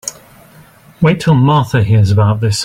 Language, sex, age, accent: English, male, 40-49, England English